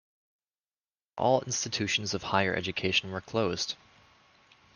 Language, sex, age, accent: English, male, 30-39, United States English